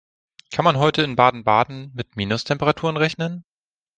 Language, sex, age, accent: German, male, 30-39, Deutschland Deutsch